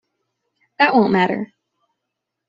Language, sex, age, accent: English, female, 19-29, United States English